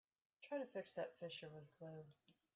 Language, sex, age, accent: English, female, 60-69, United States English